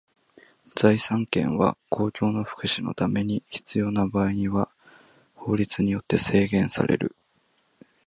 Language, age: Japanese, 19-29